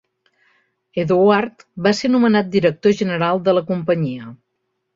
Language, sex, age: Catalan, female, 50-59